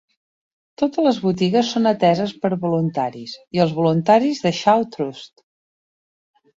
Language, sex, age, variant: Catalan, female, 40-49, Central